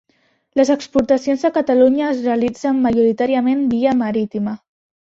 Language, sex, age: Catalan, female, under 19